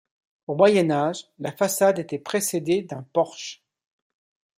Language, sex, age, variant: French, male, 50-59, Français de métropole